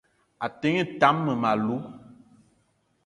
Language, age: Eton (Cameroon), 30-39